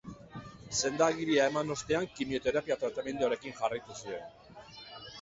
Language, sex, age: Basque, female, 50-59